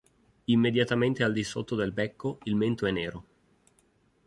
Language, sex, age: Italian, male, 30-39